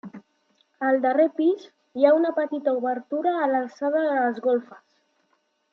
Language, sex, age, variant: Catalan, male, under 19, Central